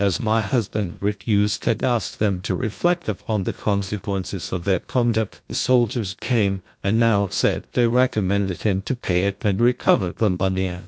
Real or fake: fake